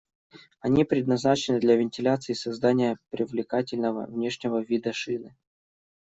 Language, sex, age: Russian, male, 19-29